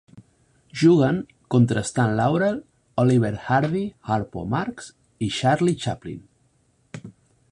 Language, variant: Catalan, Central